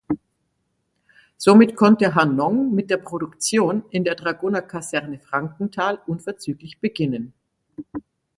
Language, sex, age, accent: German, female, 60-69, Deutschland Deutsch